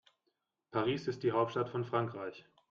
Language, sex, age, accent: German, male, 19-29, Deutschland Deutsch